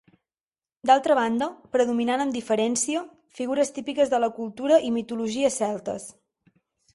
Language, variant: Catalan, Central